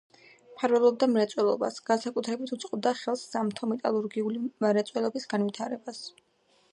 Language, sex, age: Georgian, female, 19-29